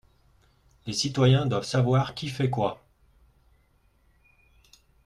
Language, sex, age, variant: French, male, 40-49, Français de métropole